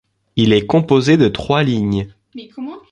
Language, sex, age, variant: French, male, under 19, Français de métropole